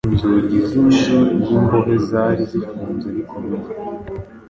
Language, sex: Kinyarwanda, male